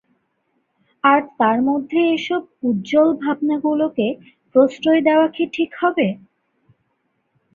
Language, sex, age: Bengali, female, 19-29